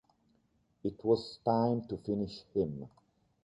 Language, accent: English, United States English